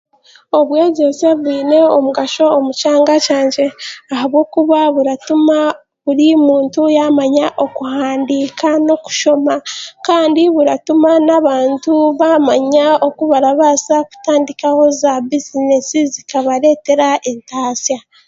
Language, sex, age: Chiga, female, 19-29